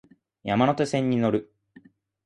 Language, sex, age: Japanese, male, 19-29